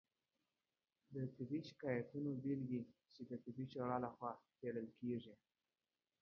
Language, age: Pashto, under 19